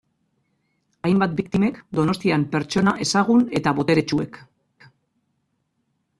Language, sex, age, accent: Basque, female, 40-49, Mendebalekoa (Araba, Bizkaia, Gipuzkoako mendebaleko herri batzuk)